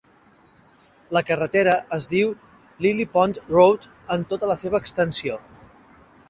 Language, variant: Catalan, Central